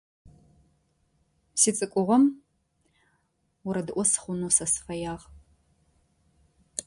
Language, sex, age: Adyghe, female, 30-39